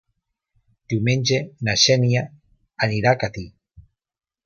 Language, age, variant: Catalan, 50-59, Valencià meridional